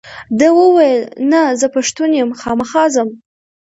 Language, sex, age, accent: Pashto, female, under 19, کندهاری لهجه